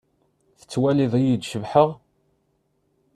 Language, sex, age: Kabyle, male, 19-29